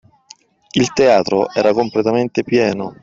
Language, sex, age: Italian, male, 40-49